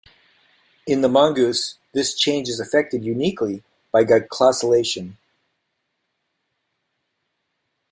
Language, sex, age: English, male, 50-59